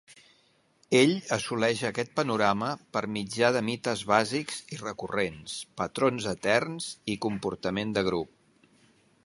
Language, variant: Catalan, Central